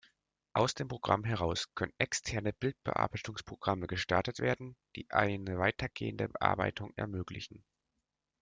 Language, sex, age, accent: German, male, 19-29, Deutschland Deutsch